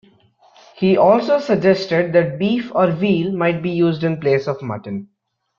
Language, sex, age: English, male, under 19